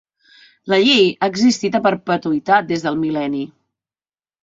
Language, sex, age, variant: Catalan, female, 50-59, Central